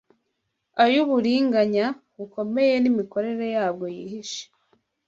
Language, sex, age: Kinyarwanda, female, 19-29